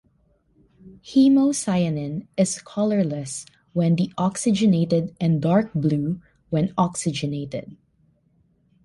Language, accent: English, Filipino